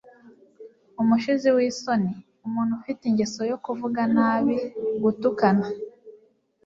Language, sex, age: Kinyarwanda, female, 19-29